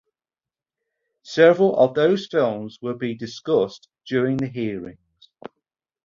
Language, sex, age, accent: English, male, 40-49, England English